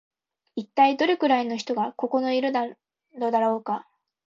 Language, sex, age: Japanese, female, 19-29